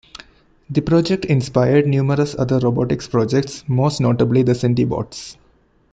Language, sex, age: English, male, 19-29